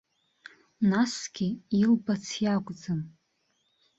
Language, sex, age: Abkhazian, female, 19-29